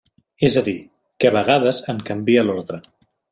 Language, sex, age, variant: Catalan, male, 19-29, Central